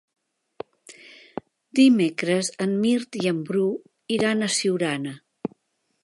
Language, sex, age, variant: Catalan, female, 60-69, Central